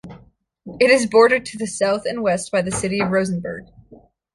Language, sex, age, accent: English, female, 19-29, United States English